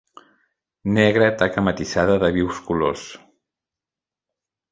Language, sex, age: Catalan, male, 60-69